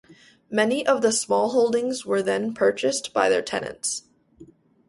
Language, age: English, 19-29